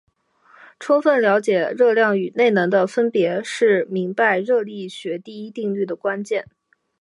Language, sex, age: Chinese, female, 19-29